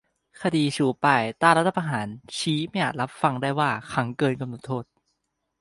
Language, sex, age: Thai, male, 19-29